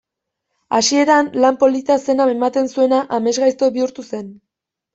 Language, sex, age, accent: Basque, female, under 19, Erdialdekoa edo Nafarra (Gipuzkoa, Nafarroa)